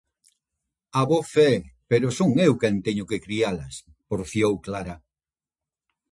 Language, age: Galician, 60-69